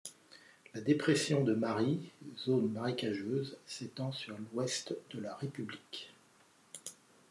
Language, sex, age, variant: French, male, 50-59, Français de métropole